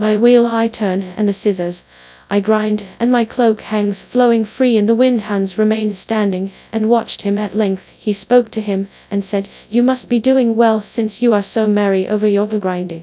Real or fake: fake